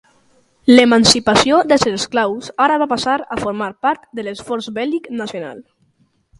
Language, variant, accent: Catalan, Valencià central, aprenent (recent, des del castellà)